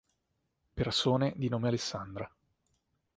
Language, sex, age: Italian, male, 19-29